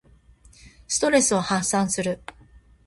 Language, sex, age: Japanese, female, 50-59